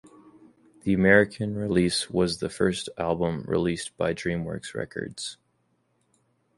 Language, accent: English, United States English